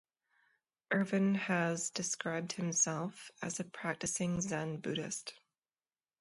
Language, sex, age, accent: English, female, 30-39, United States English